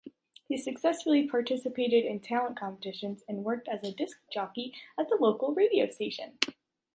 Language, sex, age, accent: English, female, 19-29, United States English